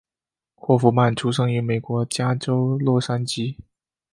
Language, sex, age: Chinese, male, 19-29